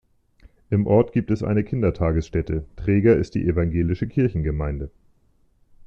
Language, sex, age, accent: German, male, 40-49, Deutschland Deutsch